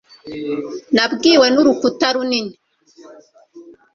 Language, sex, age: Kinyarwanda, male, 19-29